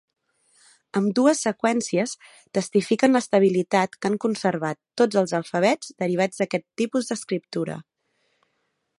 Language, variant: Catalan, Central